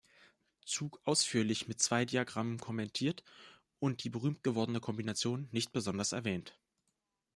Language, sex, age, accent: German, male, 19-29, Deutschland Deutsch